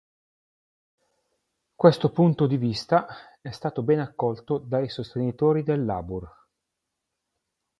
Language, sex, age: Italian, male, 50-59